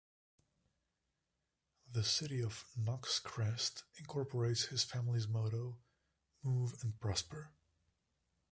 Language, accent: English, United States English